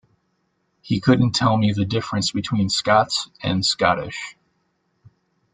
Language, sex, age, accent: English, male, 30-39, United States English